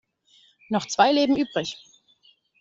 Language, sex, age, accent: German, female, 19-29, Deutschland Deutsch